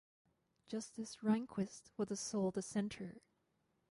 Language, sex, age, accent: English, female, 19-29, United States English